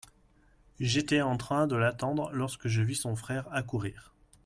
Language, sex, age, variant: French, male, 30-39, Français de métropole